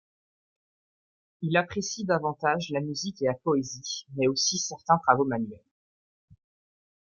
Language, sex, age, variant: French, male, 19-29, Français de métropole